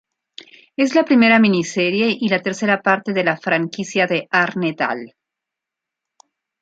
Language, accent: Spanish, México